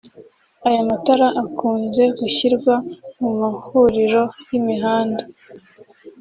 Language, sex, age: Kinyarwanda, female, 19-29